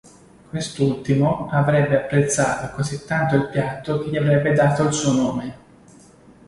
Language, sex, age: Italian, male, 19-29